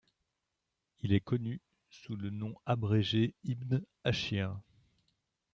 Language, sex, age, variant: French, male, 50-59, Français de métropole